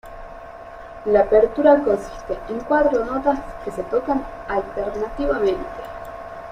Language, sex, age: Spanish, female, 19-29